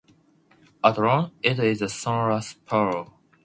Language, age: English, 19-29